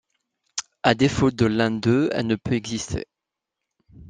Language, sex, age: French, male, 19-29